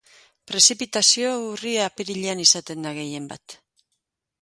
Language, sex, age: Basque, female, 60-69